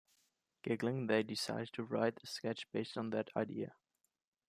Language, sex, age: English, male, 19-29